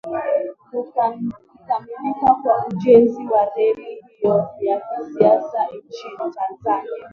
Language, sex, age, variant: Swahili, female, 19-29, Kiswahili cha Bara ya Kenya